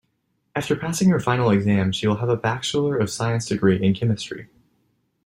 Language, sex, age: English, male, 19-29